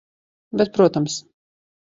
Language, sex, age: Latvian, female, 30-39